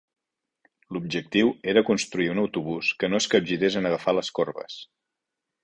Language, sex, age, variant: Catalan, male, 40-49, Central